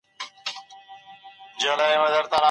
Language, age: Pashto, 30-39